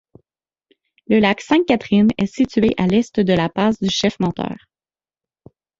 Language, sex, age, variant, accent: French, female, 30-39, Français d'Amérique du Nord, Français du Canada